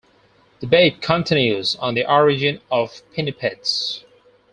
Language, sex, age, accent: English, male, 19-29, England English